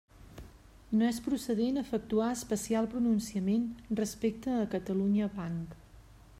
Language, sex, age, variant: Catalan, female, 40-49, Central